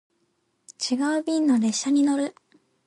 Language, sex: Japanese, female